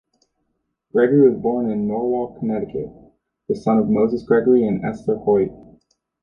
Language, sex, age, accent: English, male, 30-39, United States English